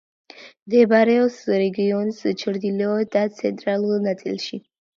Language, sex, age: Georgian, female, under 19